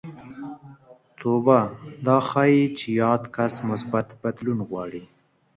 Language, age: Pashto, 19-29